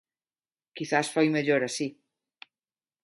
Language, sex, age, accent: Galician, female, 50-59, Neofalante